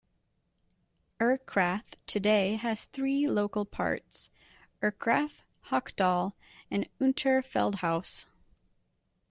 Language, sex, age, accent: English, female, 19-29, United States English